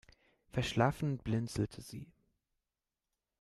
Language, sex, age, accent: German, male, under 19, Deutschland Deutsch